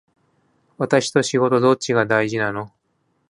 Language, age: Japanese, 40-49